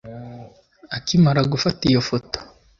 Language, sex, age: Kinyarwanda, male, under 19